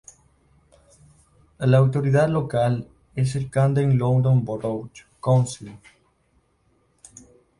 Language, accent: Spanish, España: Norte peninsular (Asturias, Castilla y León, Cantabria, País Vasco, Navarra, Aragón, La Rioja, Guadalajara, Cuenca)